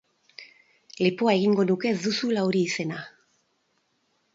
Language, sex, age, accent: Basque, female, 50-59, Erdialdekoa edo Nafarra (Gipuzkoa, Nafarroa)